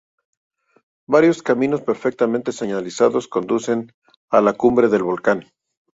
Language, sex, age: Spanish, male, 50-59